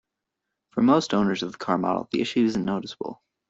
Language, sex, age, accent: English, male, under 19, United States English